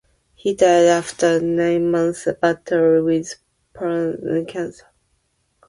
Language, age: English, 19-29